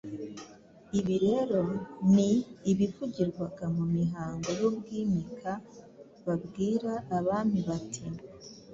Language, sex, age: Kinyarwanda, female, 40-49